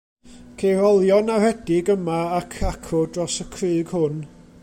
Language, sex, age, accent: Welsh, male, 40-49, Y Deyrnas Unedig Cymraeg